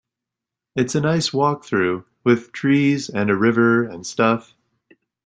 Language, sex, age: English, male, 30-39